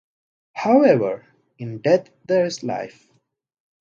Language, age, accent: English, 19-29, India and South Asia (India, Pakistan, Sri Lanka)